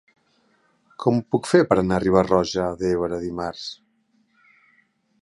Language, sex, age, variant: Catalan, male, 40-49, Central